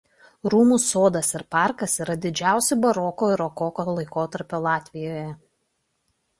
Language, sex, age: Lithuanian, female, 30-39